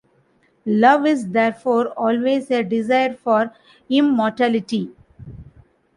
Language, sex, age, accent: English, female, 40-49, India and South Asia (India, Pakistan, Sri Lanka)